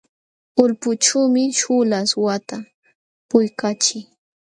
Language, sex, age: Jauja Wanca Quechua, female, 19-29